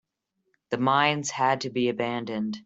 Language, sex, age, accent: English, male, under 19, United States English